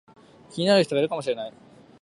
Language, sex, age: Japanese, male, 19-29